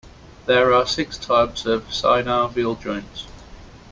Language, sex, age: English, male, 19-29